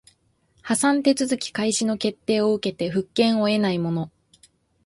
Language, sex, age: Japanese, female, 19-29